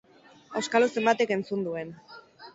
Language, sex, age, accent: Basque, female, 19-29, Mendebalekoa (Araba, Bizkaia, Gipuzkoako mendebaleko herri batzuk)